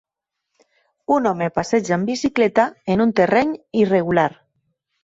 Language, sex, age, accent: Catalan, female, 40-49, valencià; Tortosí